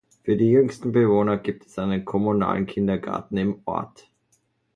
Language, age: German, 30-39